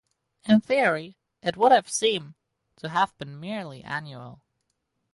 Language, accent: English, United States English